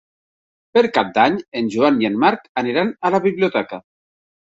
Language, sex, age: Catalan, male, 40-49